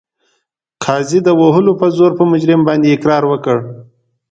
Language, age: Pashto, 19-29